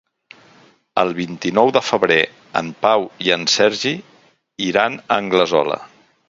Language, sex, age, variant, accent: Catalan, male, 50-59, Central, Barceloní